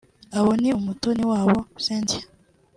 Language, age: Kinyarwanda, 19-29